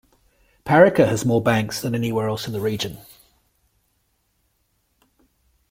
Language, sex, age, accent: English, male, 50-59, Australian English